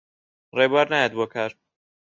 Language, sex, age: Central Kurdish, male, under 19